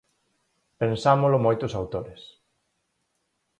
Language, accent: Galician, Normativo (estándar)